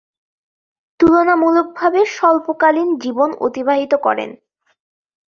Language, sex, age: Bengali, female, 19-29